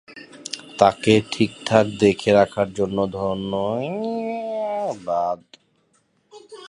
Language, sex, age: Bengali, male, 30-39